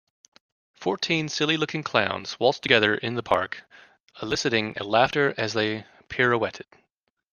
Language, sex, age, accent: English, male, 30-39, United States English